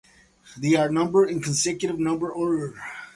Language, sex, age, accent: English, male, 40-49, United States English